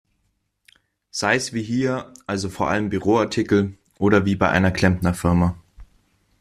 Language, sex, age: German, male, 19-29